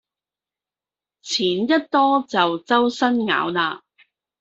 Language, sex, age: Cantonese, female, 30-39